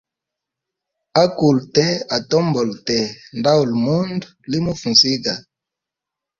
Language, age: Hemba, 19-29